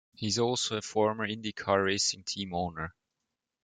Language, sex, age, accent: English, male, 19-29, United States English